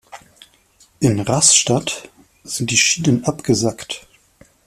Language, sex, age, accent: German, male, 40-49, Deutschland Deutsch